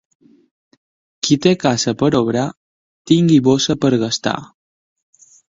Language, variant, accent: Catalan, Balear, mallorquí; Palma